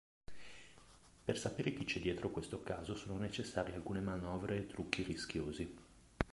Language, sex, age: Italian, male, 40-49